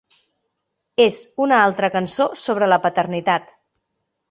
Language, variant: Catalan, Central